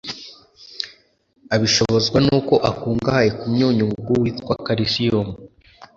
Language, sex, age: Kinyarwanda, male, under 19